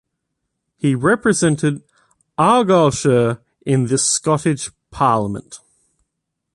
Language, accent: English, Australian English